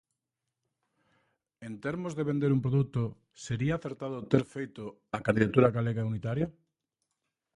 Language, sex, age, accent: Galician, male, 30-39, Oriental (común en zona oriental)